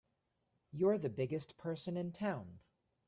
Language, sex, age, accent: English, female, 30-39, United States English